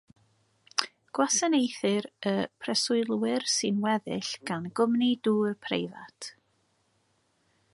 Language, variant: Welsh, Mid Wales